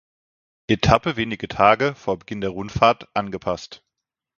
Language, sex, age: German, male, 30-39